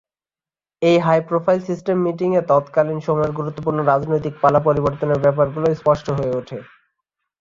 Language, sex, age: Bengali, male, 19-29